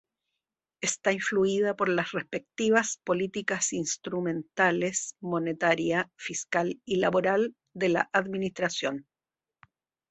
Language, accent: Spanish, Chileno: Chile, Cuyo